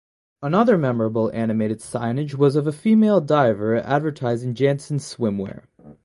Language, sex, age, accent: English, male, under 19, United States English